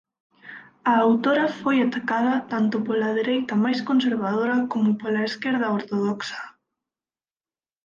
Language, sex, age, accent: Galician, female, 19-29, Oriental (común en zona oriental); Neofalante